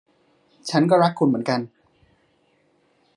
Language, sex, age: Thai, male, 30-39